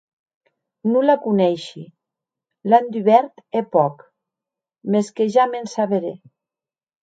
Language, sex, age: Occitan, female, 50-59